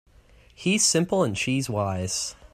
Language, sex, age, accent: English, male, 30-39, United States English